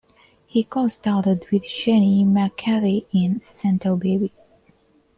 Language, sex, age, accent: English, female, 19-29, India and South Asia (India, Pakistan, Sri Lanka)